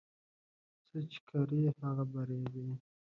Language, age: Pashto, 19-29